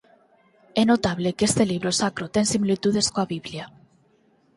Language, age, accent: Galician, 19-29, Normativo (estándar)